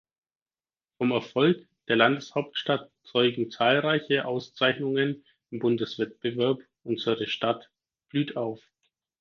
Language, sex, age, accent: German, male, 19-29, Deutschland Deutsch